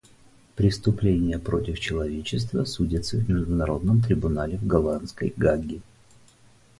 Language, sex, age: Russian, male, 40-49